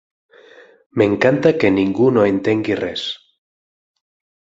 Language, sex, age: Catalan, male, 40-49